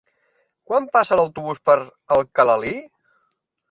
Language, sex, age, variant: Catalan, male, 40-49, Central